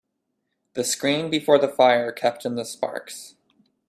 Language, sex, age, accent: English, male, 19-29, United States English